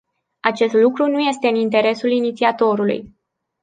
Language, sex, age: Romanian, female, 19-29